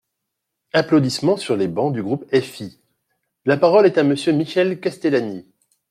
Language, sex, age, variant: French, male, 40-49, Français de métropole